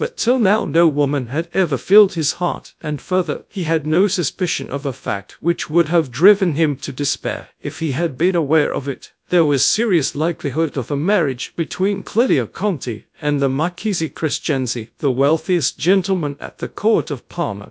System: TTS, GradTTS